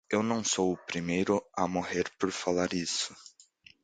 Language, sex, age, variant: Portuguese, male, 19-29, Portuguese (Brasil)